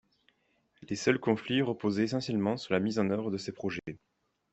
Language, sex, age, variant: French, male, 19-29, Français de métropole